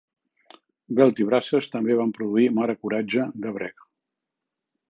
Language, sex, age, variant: Catalan, male, 60-69, Central